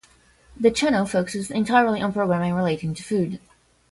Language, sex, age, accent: English, female, 19-29, United States English; England English